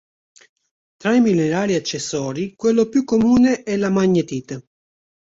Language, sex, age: Italian, male, 19-29